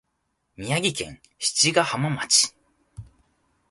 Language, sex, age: Japanese, male, 19-29